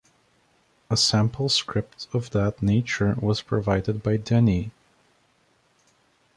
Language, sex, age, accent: English, male, 19-29, United States English